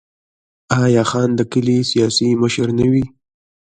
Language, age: Pashto, 19-29